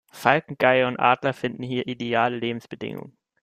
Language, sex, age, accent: German, male, 19-29, Deutschland Deutsch